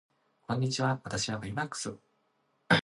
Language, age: Japanese, 19-29